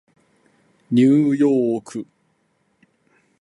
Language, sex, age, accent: Japanese, male, 30-39, 関西弁